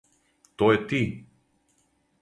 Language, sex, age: Serbian, male, 50-59